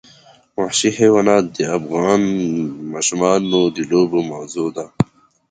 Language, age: Pashto, 19-29